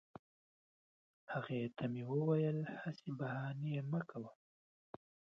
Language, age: Pashto, 19-29